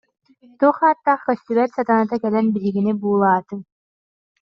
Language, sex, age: Yakut, female, under 19